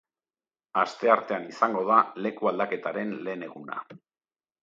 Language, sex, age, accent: Basque, male, 50-59, Erdialdekoa edo Nafarra (Gipuzkoa, Nafarroa)